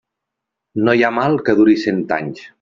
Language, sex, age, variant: Catalan, male, 40-49, Central